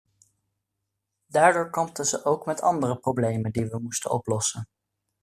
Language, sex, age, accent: Dutch, male, 19-29, Nederlands Nederlands